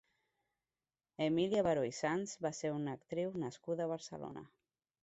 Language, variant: Catalan, Central